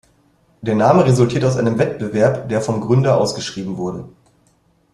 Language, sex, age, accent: German, male, 30-39, Deutschland Deutsch